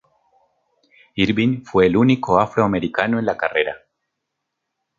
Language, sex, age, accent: Spanish, male, 30-39, Andino-Pacífico: Colombia, Perú, Ecuador, oeste de Bolivia y Venezuela andina